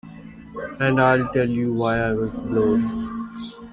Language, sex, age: English, male, 19-29